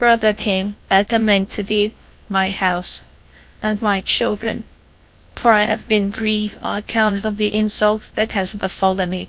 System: TTS, GlowTTS